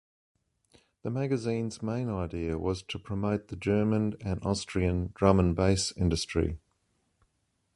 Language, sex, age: English, male, 50-59